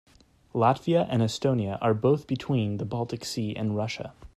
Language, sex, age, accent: English, male, 19-29, United States English